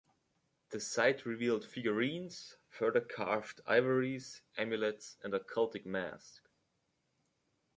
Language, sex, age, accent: English, male, 19-29, United States English